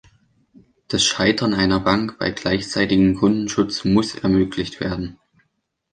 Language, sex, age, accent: German, male, under 19, Deutschland Deutsch